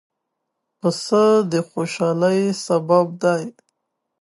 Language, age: Pashto, 19-29